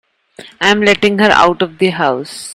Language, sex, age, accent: English, female, 19-29, India and South Asia (India, Pakistan, Sri Lanka)